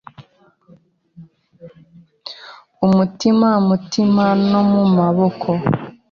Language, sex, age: Kinyarwanda, female, 30-39